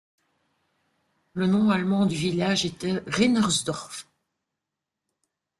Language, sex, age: French, female, 60-69